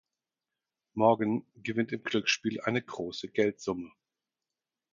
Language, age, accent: German, 40-49, Deutschland Deutsch